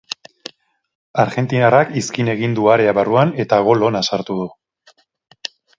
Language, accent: Basque, Erdialdekoa edo Nafarra (Gipuzkoa, Nafarroa)